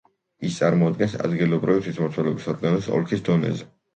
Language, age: Georgian, 19-29